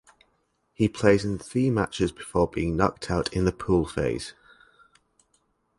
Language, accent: English, England English